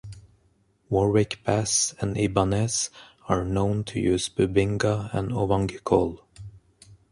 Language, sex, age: English, male, 30-39